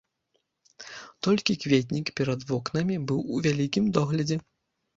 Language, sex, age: Belarusian, male, 30-39